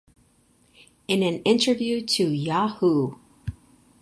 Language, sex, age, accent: English, female, 60-69, United States English